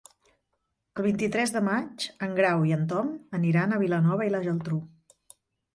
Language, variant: Catalan, Central